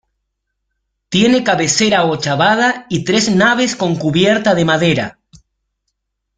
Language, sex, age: Spanish, male, 40-49